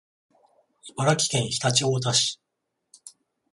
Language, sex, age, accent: Japanese, male, 40-49, 関西